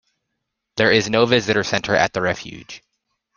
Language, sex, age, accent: English, male, 19-29, United States English